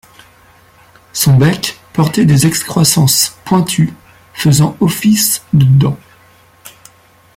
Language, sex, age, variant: French, male, 40-49, Français de métropole